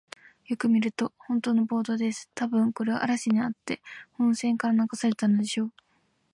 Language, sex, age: Japanese, female, 19-29